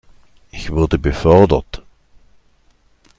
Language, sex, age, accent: German, male, 60-69, Deutschland Deutsch